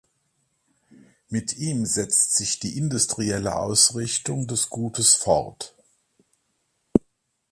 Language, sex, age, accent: German, male, 60-69, Deutschland Deutsch